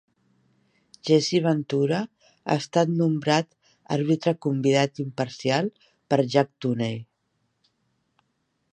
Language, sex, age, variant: Catalan, female, 60-69, Central